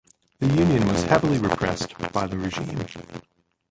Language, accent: English, United States English